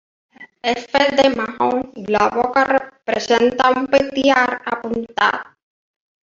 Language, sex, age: Catalan, female, 40-49